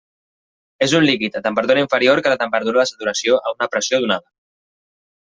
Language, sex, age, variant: Catalan, male, 19-29, Central